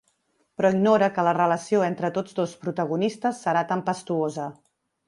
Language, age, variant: Catalan, 40-49, Central